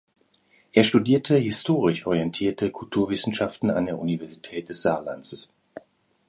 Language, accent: German, Deutschland Deutsch